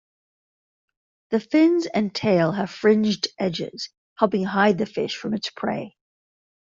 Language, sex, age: English, female, 50-59